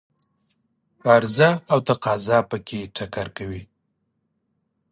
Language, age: Pashto, 30-39